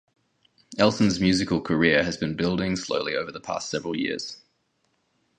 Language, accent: English, Australian English